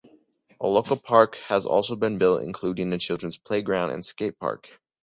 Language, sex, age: English, male, under 19